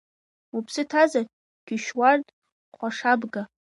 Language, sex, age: Abkhazian, female, 19-29